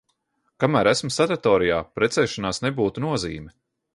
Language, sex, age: Latvian, male, 40-49